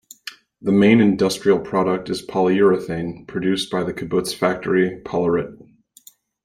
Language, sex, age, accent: English, male, 30-39, United States English